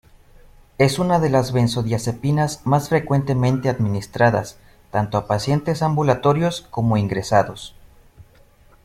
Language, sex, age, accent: Spanish, male, 19-29, México